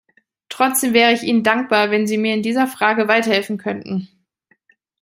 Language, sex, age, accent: German, female, 30-39, Deutschland Deutsch